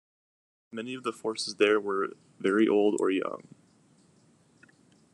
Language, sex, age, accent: English, male, 19-29, United States English